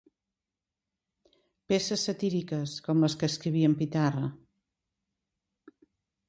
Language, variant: Catalan, Central